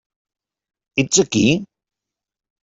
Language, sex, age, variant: Catalan, male, 50-59, Central